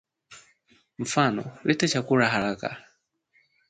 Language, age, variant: Swahili, 19-29, Kiswahili cha Bara ya Tanzania